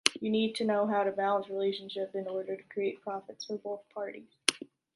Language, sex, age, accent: English, female, 19-29, United States English